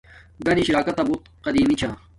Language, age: Domaaki, 40-49